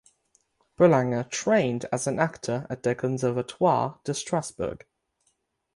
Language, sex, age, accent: English, male, 19-29, United States English; England English